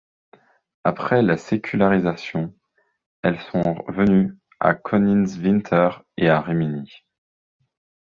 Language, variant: French, Français de métropole